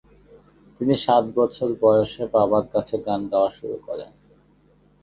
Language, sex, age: Bengali, male, 19-29